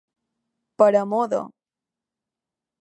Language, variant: Catalan, Balear